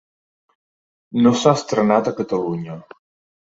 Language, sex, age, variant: Catalan, male, 30-39, Central